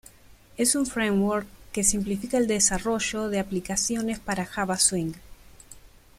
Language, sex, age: Spanish, female, 19-29